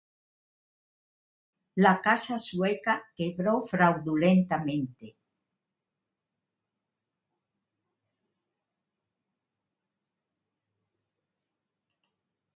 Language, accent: Spanish, España: Norte peninsular (Asturias, Castilla y León, Cantabria, País Vasco, Navarra, Aragón, La Rioja, Guadalajara, Cuenca)